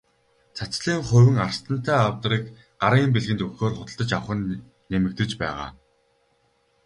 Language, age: Mongolian, 19-29